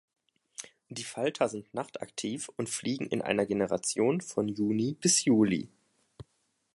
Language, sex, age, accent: German, male, 19-29, Deutschland Deutsch